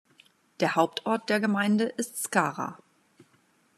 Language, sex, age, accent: German, female, 40-49, Deutschland Deutsch